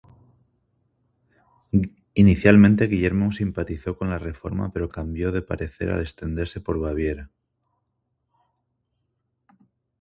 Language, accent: Spanish, España: Centro-Sur peninsular (Madrid, Toledo, Castilla-La Mancha)